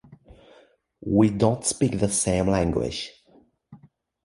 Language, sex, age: English, male, 30-39